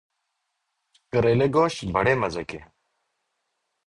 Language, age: Urdu, 30-39